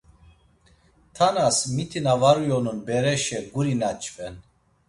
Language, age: Laz, 40-49